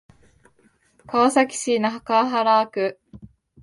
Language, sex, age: Japanese, female, 19-29